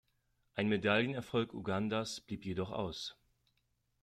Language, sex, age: German, male, 30-39